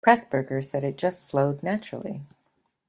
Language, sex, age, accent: English, female, 60-69, Canadian English